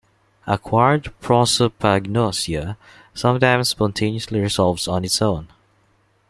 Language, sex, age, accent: English, male, 19-29, Filipino